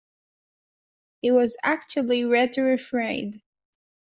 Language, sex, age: English, female, 19-29